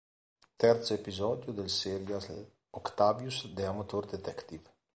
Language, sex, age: Italian, male, 40-49